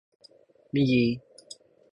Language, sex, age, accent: Japanese, male, 19-29, 標準語